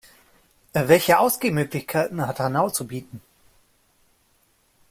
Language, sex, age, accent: German, male, 19-29, Deutschland Deutsch